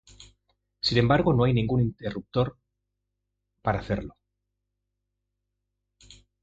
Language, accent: Spanish, España: Centro-Sur peninsular (Madrid, Toledo, Castilla-La Mancha)